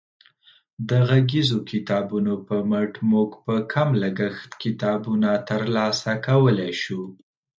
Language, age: Pashto, 19-29